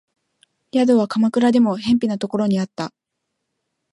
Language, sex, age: Japanese, female, 19-29